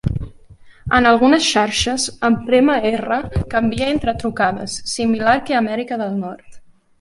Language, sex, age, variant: Catalan, female, 19-29, Central